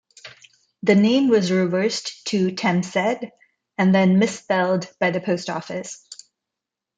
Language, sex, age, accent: English, female, 30-39, India and South Asia (India, Pakistan, Sri Lanka)